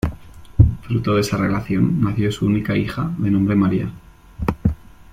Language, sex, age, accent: Spanish, male, 19-29, España: Centro-Sur peninsular (Madrid, Toledo, Castilla-La Mancha)